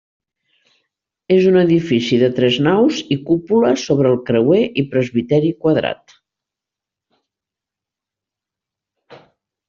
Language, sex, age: Catalan, female, 70-79